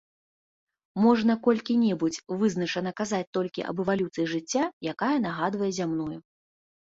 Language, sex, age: Belarusian, female, 19-29